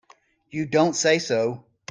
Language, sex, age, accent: English, male, 40-49, United States English